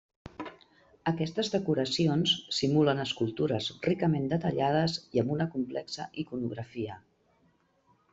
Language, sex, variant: Catalan, female, Central